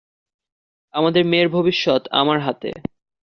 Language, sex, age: Bengali, male, under 19